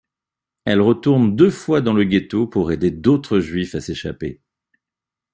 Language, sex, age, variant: French, male, 50-59, Français de métropole